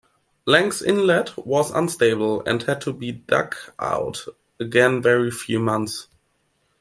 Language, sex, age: English, male, 19-29